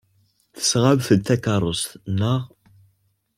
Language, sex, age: Kabyle, male, under 19